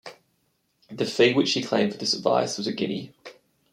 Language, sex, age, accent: English, male, 19-29, Australian English